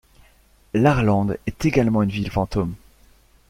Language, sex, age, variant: French, male, 19-29, Français de métropole